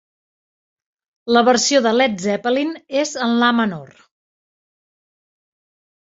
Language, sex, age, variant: Catalan, female, 40-49, Central